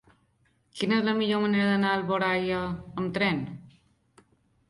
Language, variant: Catalan, Balear